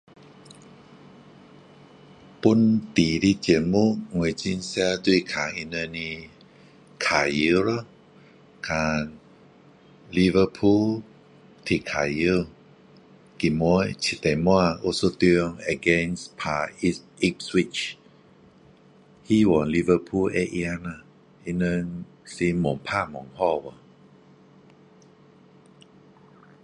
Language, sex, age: Min Dong Chinese, male, 50-59